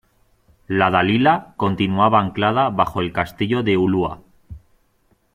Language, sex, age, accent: Spanish, male, 19-29, España: Centro-Sur peninsular (Madrid, Toledo, Castilla-La Mancha)